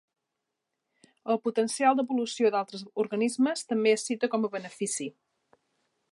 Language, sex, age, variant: Catalan, female, 40-49, Central